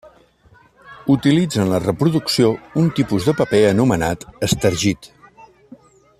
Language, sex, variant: Catalan, male, Central